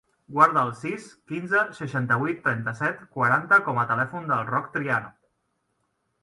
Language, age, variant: Catalan, 19-29, Central